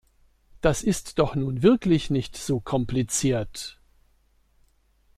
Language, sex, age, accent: German, male, 50-59, Deutschland Deutsch